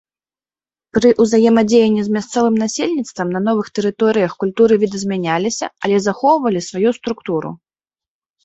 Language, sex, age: Belarusian, female, 30-39